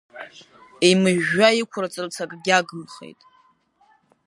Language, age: Abkhazian, 30-39